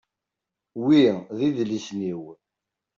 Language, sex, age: Kabyle, male, 30-39